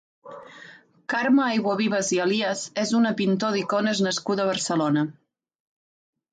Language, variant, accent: Catalan, Septentrional, central; septentrional